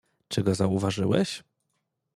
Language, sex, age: Polish, male, 19-29